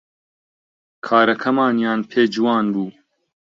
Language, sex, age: Central Kurdish, male, 30-39